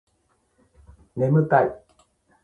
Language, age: Japanese, 40-49